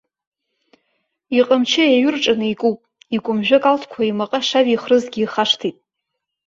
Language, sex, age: Abkhazian, female, 30-39